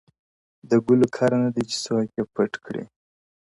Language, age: Pashto, 19-29